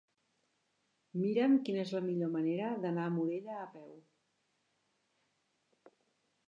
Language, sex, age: Catalan, male, 50-59